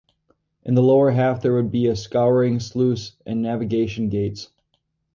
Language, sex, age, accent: English, male, 30-39, United States English